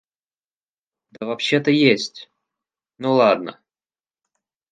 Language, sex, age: Russian, male, 19-29